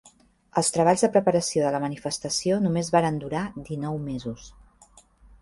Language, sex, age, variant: Catalan, female, 40-49, Central